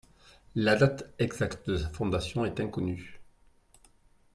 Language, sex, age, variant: French, male, 40-49, Français de métropole